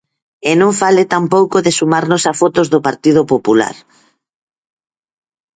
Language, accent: Galician, Normativo (estándar)